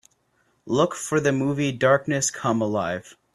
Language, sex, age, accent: English, male, 19-29, United States English